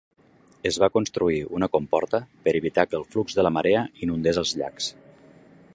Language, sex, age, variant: Catalan, male, 40-49, Nord-Occidental